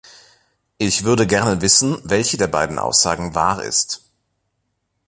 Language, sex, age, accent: German, male, 19-29, Deutschland Deutsch